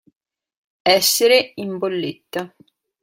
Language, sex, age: Italian, female, 19-29